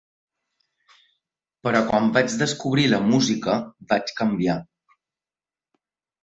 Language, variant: Catalan, Balear